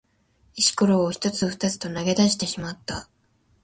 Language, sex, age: Japanese, female, 19-29